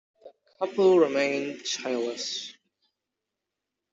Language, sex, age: English, male, under 19